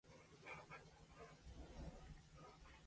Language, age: Japanese, 19-29